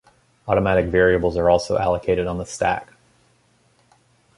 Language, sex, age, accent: English, male, 30-39, United States English